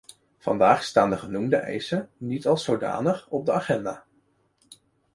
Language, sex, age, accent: Dutch, male, 19-29, Nederlands Nederlands